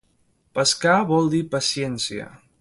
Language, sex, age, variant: Catalan, male, 19-29, Central